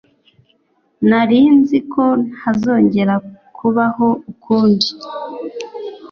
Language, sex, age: Kinyarwanda, female, 19-29